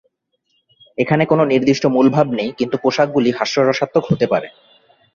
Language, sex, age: Bengali, male, 19-29